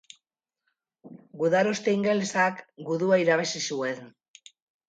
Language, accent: Basque, Mendebalekoa (Araba, Bizkaia, Gipuzkoako mendebaleko herri batzuk)